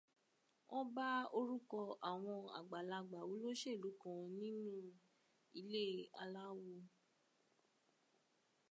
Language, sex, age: Yoruba, female, 19-29